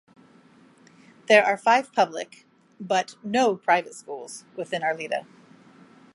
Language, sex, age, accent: English, female, 40-49, United States English